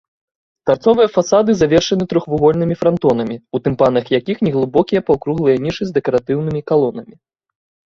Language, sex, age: Belarusian, male, 30-39